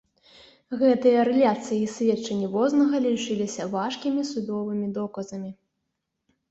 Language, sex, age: Belarusian, female, 19-29